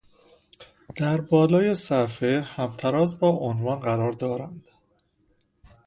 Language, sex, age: Persian, male, 19-29